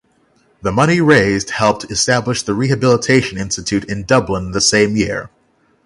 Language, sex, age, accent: English, male, 30-39, United States English; England English